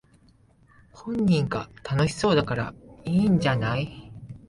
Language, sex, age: Japanese, male, 19-29